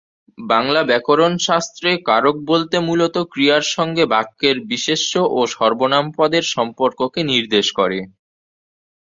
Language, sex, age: Bengali, male, under 19